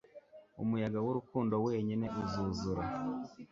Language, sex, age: Kinyarwanda, male, 19-29